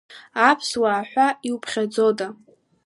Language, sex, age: Abkhazian, female, under 19